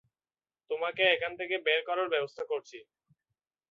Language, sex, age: Bengali, male, 19-29